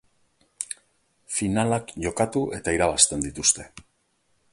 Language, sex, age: Basque, male, 40-49